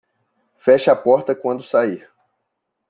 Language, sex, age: Portuguese, male, 40-49